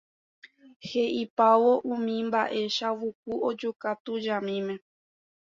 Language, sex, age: Guarani, female, 19-29